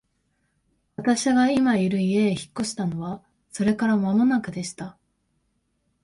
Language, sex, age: Japanese, female, 19-29